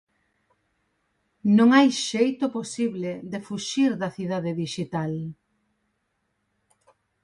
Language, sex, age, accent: Galician, female, 40-49, Normativo (estándar)